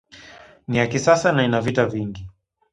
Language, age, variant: Swahili, 19-29, Kiswahili cha Bara ya Tanzania